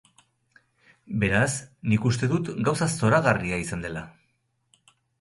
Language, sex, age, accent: Basque, male, 60-69, Erdialdekoa edo Nafarra (Gipuzkoa, Nafarroa)